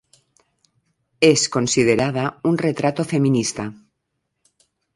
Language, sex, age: Spanish, female, 50-59